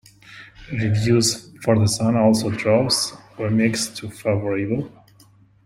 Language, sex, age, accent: English, male, 30-39, United States English